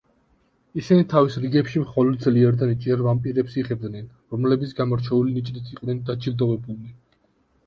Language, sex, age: Georgian, male, 19-29